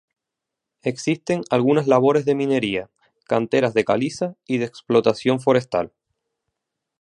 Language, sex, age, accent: Spanish, male, 19-29, España: Islas Canarias